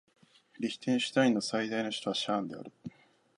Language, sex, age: Japanese, male, 19-29